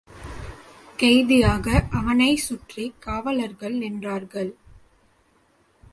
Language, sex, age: Tamil, female, 19-29